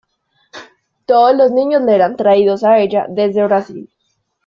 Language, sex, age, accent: Spanish, female, under 19, América central